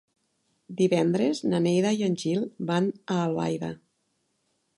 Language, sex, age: Catalan, female, 50-59